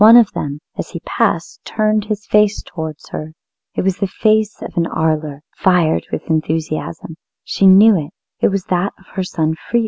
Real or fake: real